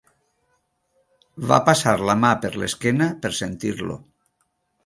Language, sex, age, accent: Catalan, male, 50-59, valencià